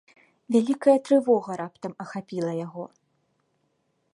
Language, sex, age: Belarusian, female, 19-29